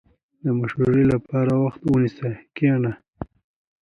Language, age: Pashto, 19-29